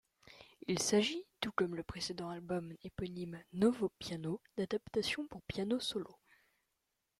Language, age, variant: French, under 19, Français de métropole